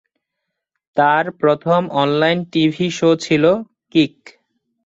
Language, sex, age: Bengali, male, 19-29